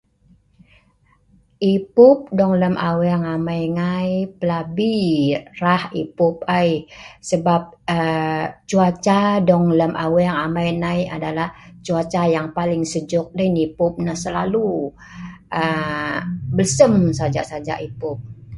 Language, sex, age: Sa'ban, female, 50-59